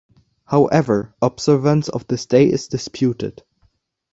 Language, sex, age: English, male, under 19